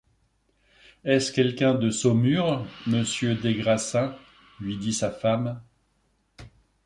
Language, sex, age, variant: French, male, 60-69, Français de métropole